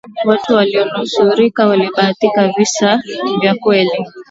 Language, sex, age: Swahili, female, 19-29